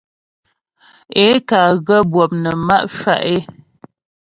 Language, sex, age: Ghomala, female, 30-39